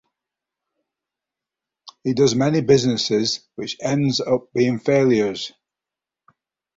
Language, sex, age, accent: English, male, 70-79, England English